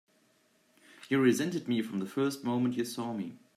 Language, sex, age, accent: English, male, 19-29, United States English